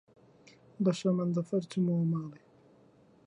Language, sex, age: Central Kurdish, male, 19-29